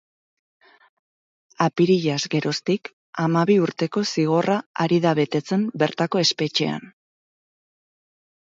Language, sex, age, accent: Basque, female, 30-39, Mendebalekoa (Araba, Bizkaia, Gipuzkoako mendebaleko herri batzuk)